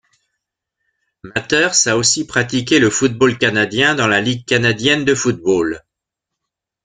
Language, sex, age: French, male, 60-69